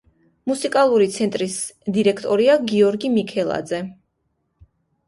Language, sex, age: Georgian, female, 19-29